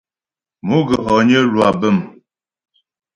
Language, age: Ghomala, 19-29